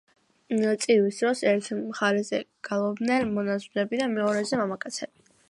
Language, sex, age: Georgian, female, under 19